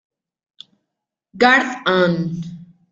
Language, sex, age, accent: Spanish, female, 19-29, México